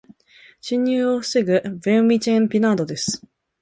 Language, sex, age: Japanese, female, 19-29